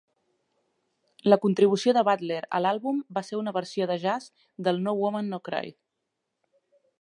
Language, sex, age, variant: Catalan, female, 30-39, Central